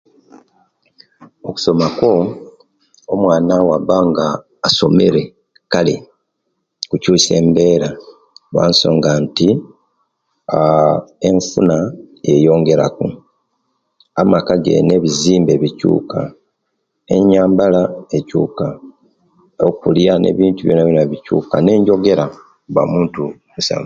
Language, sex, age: Kenyi, male, 40-49